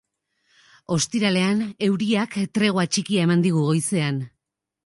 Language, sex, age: Basque, female, 30-39